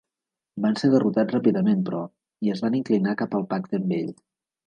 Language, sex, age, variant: Catalan, male, 50-59, Central